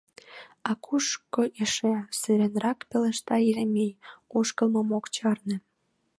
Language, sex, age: Mari, female, 19-29